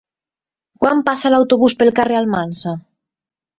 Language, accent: Catalan, valencià